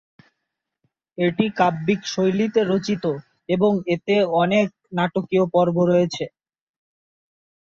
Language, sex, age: Bengali, male, 19-29